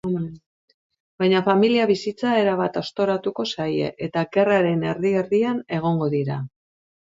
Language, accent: Basque, Mendebalekoa (Araba, Bizkaia, Gipuzkoako mendebaleko herri batzuk)